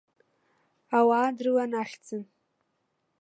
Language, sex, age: Abkhazian, female, under 19